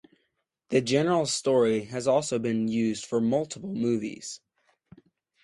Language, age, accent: English, under 19, United States English